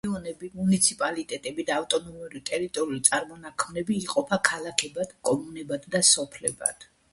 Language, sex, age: Georgian, female, 60-69